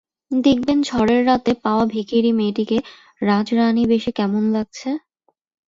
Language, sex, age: Bengali, female, 19-29